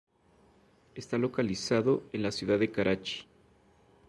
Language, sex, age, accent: Spanish, male, 30-39, México